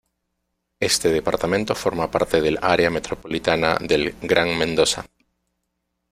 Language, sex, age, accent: Spanish, male, 40-49, Andino-Pacífico: Colombia, Perú, Ecuador, oeste de Bolivia y Venezuela andina